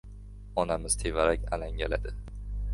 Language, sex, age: Uzbek, male, under 19